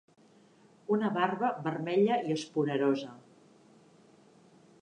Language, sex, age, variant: Catalan, female, 50-59, Central